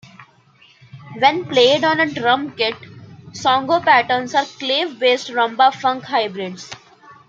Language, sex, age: English, female, under 19